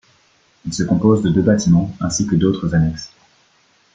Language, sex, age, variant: French, male, 19-29, Français de métropole